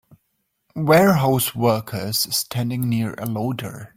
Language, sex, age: English, male, 30-39